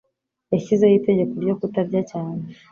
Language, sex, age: Kinyarwanda, female, 19-29